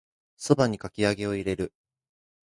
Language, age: Japanese, 19-29